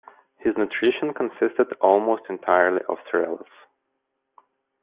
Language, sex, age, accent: English, male, 30-39, United States English